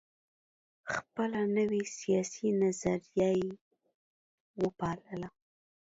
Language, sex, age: Pashto, female, 30-39